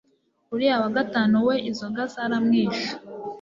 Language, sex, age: Kinyarwanda, female, 19-29